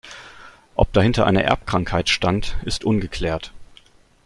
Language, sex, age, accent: German, male, 19-29, Deutschland Deutsch